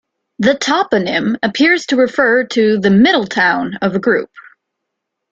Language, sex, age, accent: English, female, 19-29, United States English